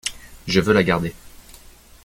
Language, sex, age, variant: French, male, 19-29, Français de métropole